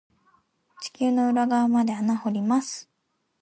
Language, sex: Japanese, female